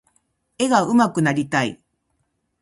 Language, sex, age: Japanese, female, 50-59